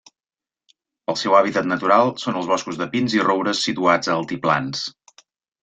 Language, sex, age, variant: Catalan, male, 40-49, Central